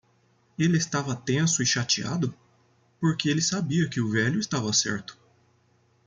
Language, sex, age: Portuguese, male, 19-29